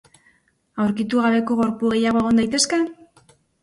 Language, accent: Basque, Mendebalekoa (Araba, Bizkaia, Gipuzkoako mendebaleko herri batzuk)